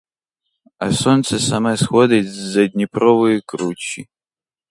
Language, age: Ukrainian, under 19